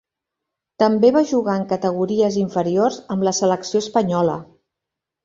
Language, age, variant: Catalan, 50-59, Central